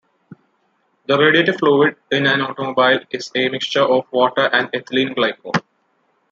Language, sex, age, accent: English, male, 19-29, India and South Asia (India, Pakistan, Sri Lanka)